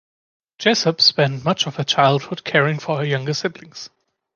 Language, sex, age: English, male, 19-29